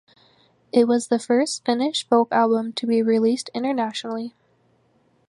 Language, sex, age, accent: English, female, 19-29, United States English